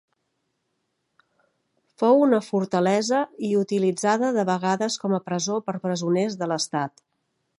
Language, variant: Catalan, Central